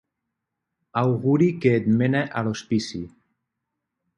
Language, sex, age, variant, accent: Catalan, male, 30-39, Nord-Occidental, nord-occidental; Lleidatà